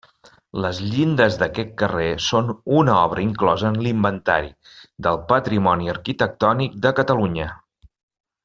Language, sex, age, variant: Catalan, male, 50-59, Central